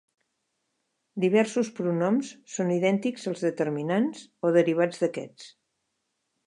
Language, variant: Catalan, Central